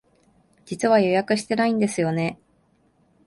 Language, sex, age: Japanese, female, 19-29